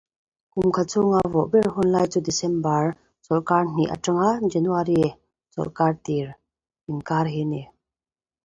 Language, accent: English, England English